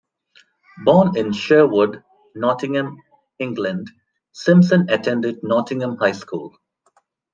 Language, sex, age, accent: English, male, 30-39, India and South Asia (India, Pakistan, Sri Lanka)